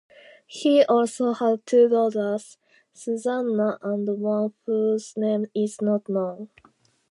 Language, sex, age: English, female, under 19